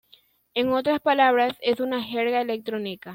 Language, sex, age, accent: Spanish, female, under 19, Andino-Pacífico: Colombia, Perú, Ecuador, oeste de Bolivia y Venezuela andina